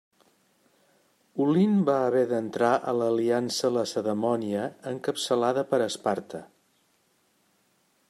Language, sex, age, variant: Catalan, male, 60-69, Central